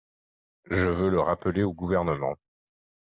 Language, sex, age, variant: French, male, 30-39, Français de métropole